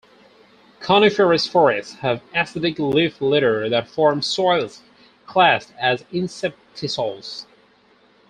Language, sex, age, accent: English, male, 19-29, England English